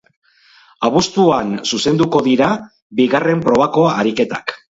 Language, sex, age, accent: Basque, male, 60-69, Mendebalekoa (Araba, Bizkaia, Gipuzkoako mendebaleko herri batzuk)